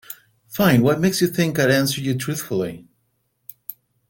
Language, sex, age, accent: English, male, 50-59, United States English